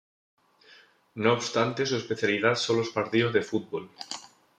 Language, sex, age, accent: Spanish, male, 19-29, España: Centro-Sur peninsular (Madrid, Toledo, Castilla-La Mancha)